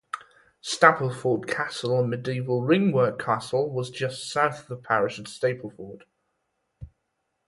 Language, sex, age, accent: English, male, 19-29, England English